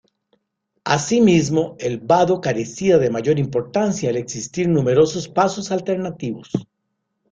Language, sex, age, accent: Spanish, male, 50-59, América central